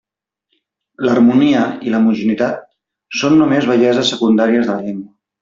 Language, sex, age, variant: Catalan, male, 40-49, Central